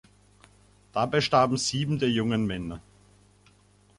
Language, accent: German, Österreichisches Deutsch